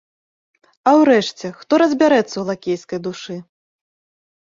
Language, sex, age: Belarusian, female, 30-39